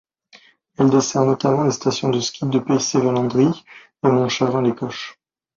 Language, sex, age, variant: French, male, 30-39, Français de métropole